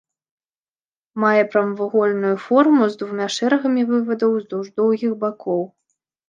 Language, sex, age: Belarusian, female, 19-29